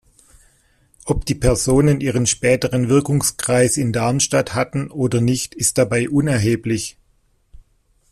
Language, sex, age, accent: German, male, 50-59, Deutschland Deutsch